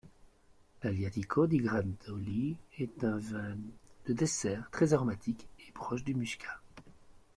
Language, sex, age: French, male, 30-39